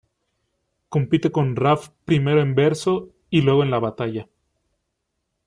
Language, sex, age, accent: Spanish, male, 19-29, México